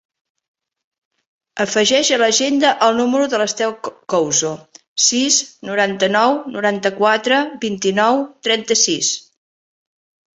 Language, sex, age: Catalan, female, 60-69